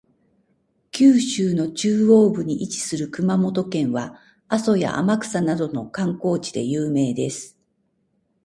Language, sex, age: Japanese, female, 60-69